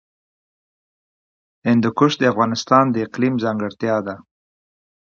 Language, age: Pashto, 50-59